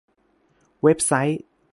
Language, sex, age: Thai, male, 19-29